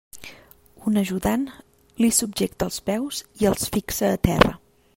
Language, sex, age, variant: Catalan, female, 30-39, Central